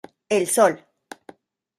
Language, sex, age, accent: Spanish, female, 40-49, México